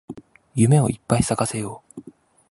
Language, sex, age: Japanese, male, under 19